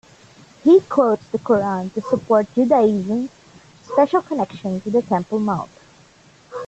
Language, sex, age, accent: English, female, 40-49, Filipino